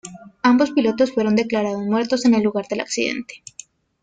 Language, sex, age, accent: Spanish, female, 19-29, Andino-Pacífico: Colombia, Perú, Ecuador, oeste de Bolivia y Venezuela andina